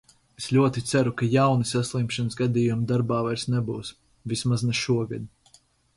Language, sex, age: Latvian, male, 19-29